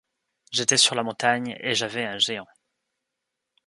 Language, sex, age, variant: French, male, 19-29, Français de métropole